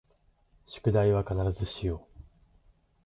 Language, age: Japanese, 19-29